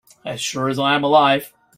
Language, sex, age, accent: English, male, 40-49, Australian English